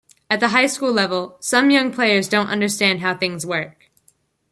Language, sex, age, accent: English, female, under 19, United States English